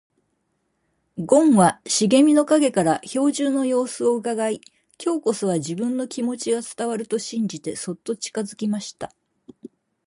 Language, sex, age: Japanese, female, 60-69